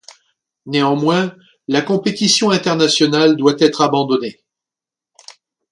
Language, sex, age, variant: French, male, 50-59, Français de métropole